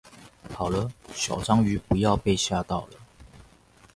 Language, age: Chinese, 30-39